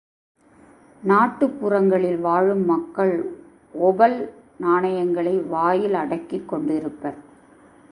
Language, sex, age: Tamil, female, 40-49